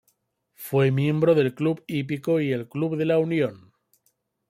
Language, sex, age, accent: Spanish, male, 40-49, España: Norte peninsular (Asturias, Castilla y León, Cantabria, País Vasco, Navarra, Aragón, La Rioja, Guadalajara, Cuenca)